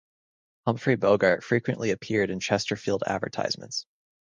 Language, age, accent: English, 19-29, United States English